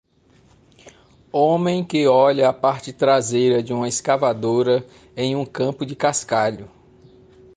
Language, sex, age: Portuguese, male, 40-49